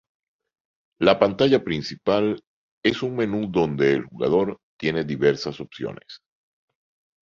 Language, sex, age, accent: Spanish, male, 60-69, Caribe: Cuba, Venezuela, Puerto Rico, República Dominicana, Panamá, Colombia caribeña, México caribeño, Costa del golfo de México